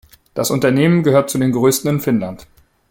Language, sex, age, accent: German, male, 19-29, Deutschland Deutsch